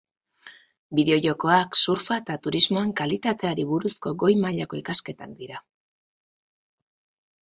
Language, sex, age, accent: Basque, female, 40-49, Erdialdekoa edo Nafarra (Gipuzkoa, Nafarroa)